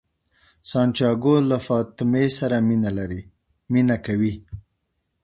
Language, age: Pashto, 30-39